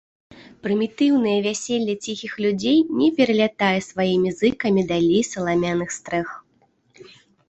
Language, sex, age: Belarusian, female, 19-29